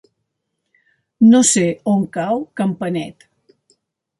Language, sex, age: Catalan, female, 70-79